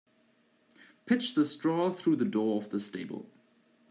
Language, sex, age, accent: English, male, 19-29, United States English